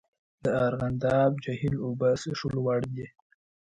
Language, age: Pashto, under 19